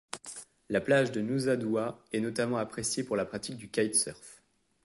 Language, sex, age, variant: French, male, 19-29, Français de métropole